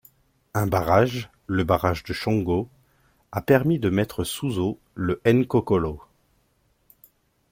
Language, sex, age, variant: French, male, 40-49, Français de métropole